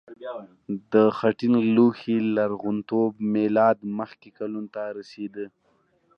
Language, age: Pashto, under 19